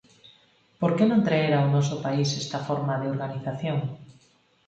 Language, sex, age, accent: Galician, female, 40-49, Normativo (estándar)